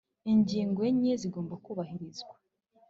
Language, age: Kinyarwanda, 19-29